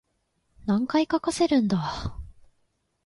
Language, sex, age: Japanese, female, 19-29